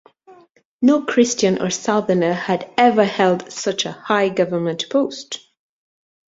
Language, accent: English, England English